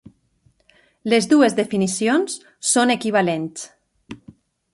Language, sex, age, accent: Catalan, female, 30-39, valencià